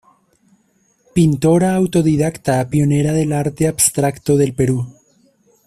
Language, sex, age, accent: Spanish, male, 19-29, Andino-Pacífico: Colombia, Perú, Ecuador, oeste de Bolivia y Venezuela andina